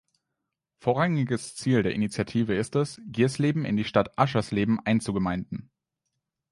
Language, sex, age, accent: German, male, 19-29, Deutschland Deutsch